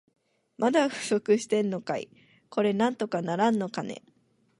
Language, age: Japanese, 19-29